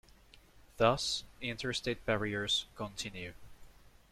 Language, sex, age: English, male, 19-29